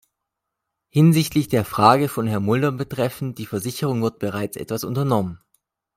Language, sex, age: German, male, 19-29